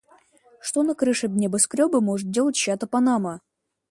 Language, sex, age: Russian, male, under 19